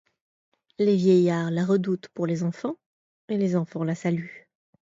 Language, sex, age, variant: French, female, 30-39, Français de métropole